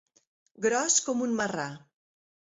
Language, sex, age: Catalan, female, 40-49